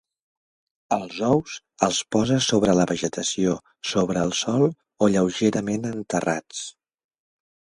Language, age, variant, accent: Catalan, 40-49, Central, central